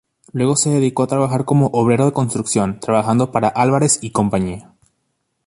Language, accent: Spanish, México